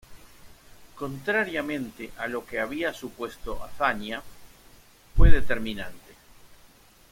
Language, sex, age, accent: Spanish, male, 60-69, Rioplatense: Argentina, Uruguay, este de Bolivia, Paraguay